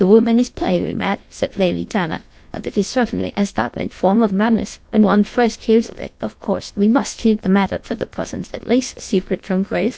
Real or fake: fake